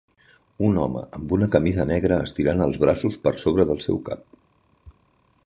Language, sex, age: Catalan, male, 50-59